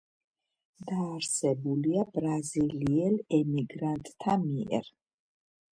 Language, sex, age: Georgian, female, 50-59